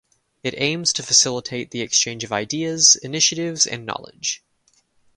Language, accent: English, United States English